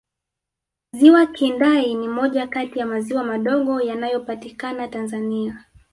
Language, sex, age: Swahili, female, 19-29